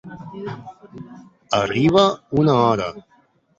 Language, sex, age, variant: Catalan, male, 40-49, Balear